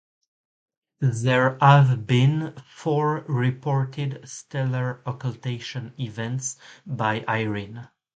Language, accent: English, French